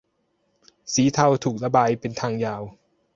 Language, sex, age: Thai, male, 30-39